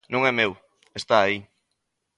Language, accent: Galician, Normativo (estándar)